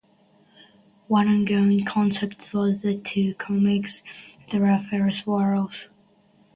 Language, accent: English, West Indies and Bermuda (Bahamas, Bermuda, Jamaica, Trinidad)